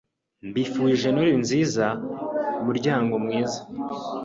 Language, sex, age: Kinyarwanda, male, 19-29